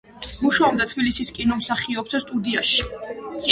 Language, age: Georgian, under 19